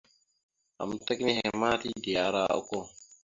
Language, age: Mada (Cameroon), 19-29